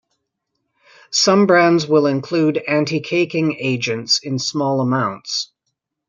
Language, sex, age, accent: English, female, 50-59, Canadian English